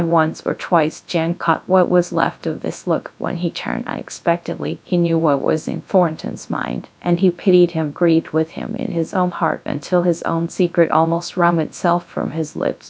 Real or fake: fake